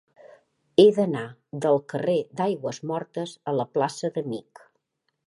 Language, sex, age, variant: Catalan, female, 50-59, Central